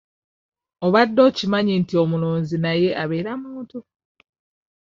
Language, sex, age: Ganda, female, 19-29